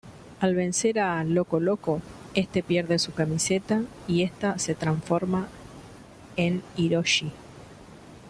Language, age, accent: Spanish, 50-59, Rioplatense: Argentina, Uruguay, este de Bolivia, Paraguay